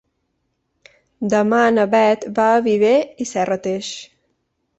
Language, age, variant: Catalan, 30-39, Balear